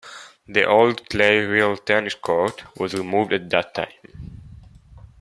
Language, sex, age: English, male, under 19